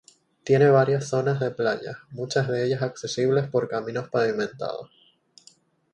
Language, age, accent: Spanish, 19-29, España: Islas Canarias